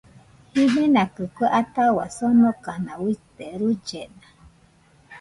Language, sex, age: Nüpode Huitoto, female, 40-49